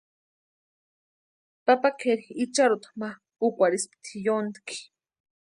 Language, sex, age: Western Highland Purepecha, female, 19-29